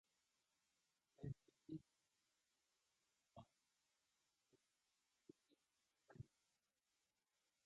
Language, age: English, 19-29